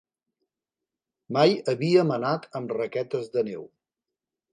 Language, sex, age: Catalan, male, 50-59